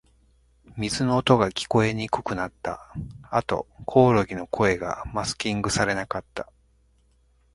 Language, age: Japanese, 50-59